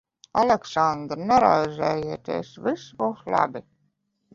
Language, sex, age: Latvian, female, 50-59